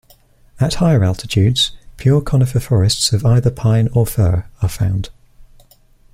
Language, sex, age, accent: English, male, 19-29, England English